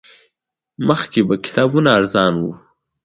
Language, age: Pashto, 19-29